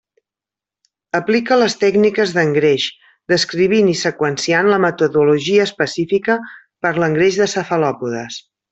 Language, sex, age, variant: Catalan, female, 50-59, Central